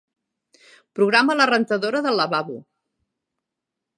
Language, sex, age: Catalan, female, 50-59